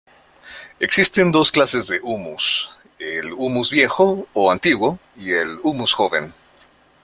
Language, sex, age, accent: Spanish, male, 30-39, México